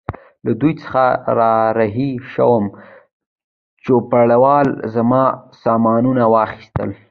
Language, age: Pashto, under 19